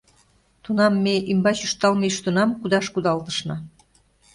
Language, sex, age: Mari, female, 50-59